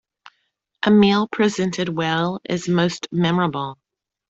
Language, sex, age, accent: English, female, 40-49, United States English